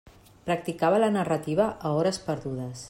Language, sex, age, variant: Catalan, female, 40-49, Central